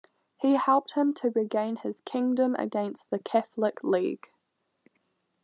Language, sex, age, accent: English, female, 19-29, New Zealand English